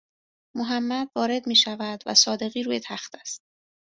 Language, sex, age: Persian, female, 30-39